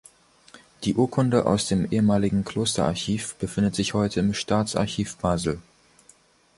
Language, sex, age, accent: German, male, under 19, Deutschland Deutsch